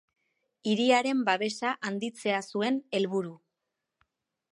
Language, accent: Basque, Mendebalekoa (Araba, Bizkaia, Gipuzkoako mendebaleko herri batzuk)